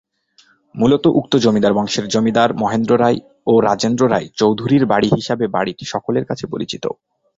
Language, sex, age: Bengali, male, 19-29